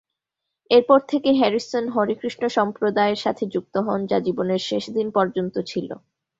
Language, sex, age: Bengali, female, 19-29